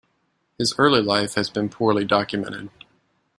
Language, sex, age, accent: English, male, 30-39, United States English